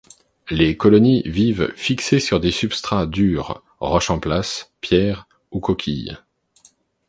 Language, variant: French, Français de métropole